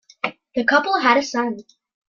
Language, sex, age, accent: English, female, under 19, Canadian English